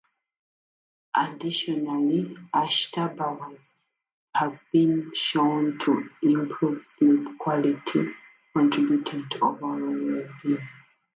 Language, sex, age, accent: English, female, 30-39, England English